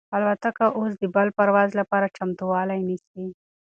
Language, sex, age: Pashto, female, 19-29